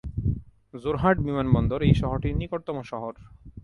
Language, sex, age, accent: Bengali, male, 19-29, Native